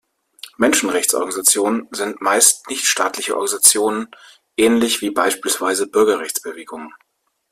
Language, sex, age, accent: German, male, 30-39, Deutschland Deutsch